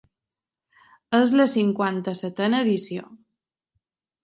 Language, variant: Catalan, Balear